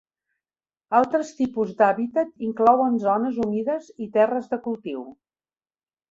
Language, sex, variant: Catalan, female, Central